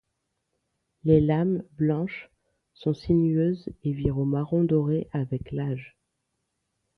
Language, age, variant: French, 30-39, Français de métropole